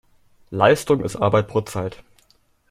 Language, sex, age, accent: German, male, under 19, Deutschland Deutsch